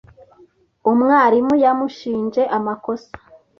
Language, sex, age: Kinyarwanda, female, 19-29